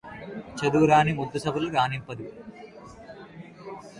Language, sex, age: Telugu, male, under 19